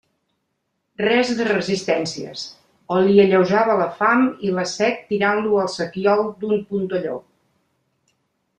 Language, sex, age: Catalan, female, 70-79